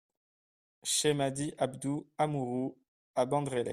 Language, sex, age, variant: French, male, 19-29, Français de métropole